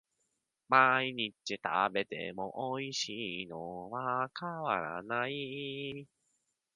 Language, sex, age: Japanese, male, 19-29